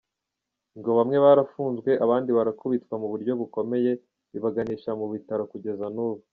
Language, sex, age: Kinyarwanda, male, 19-29